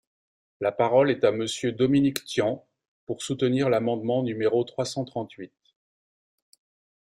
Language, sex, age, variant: French, male, 50-59, Français de métropole